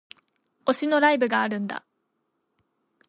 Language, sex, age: Japanese, female, 19-29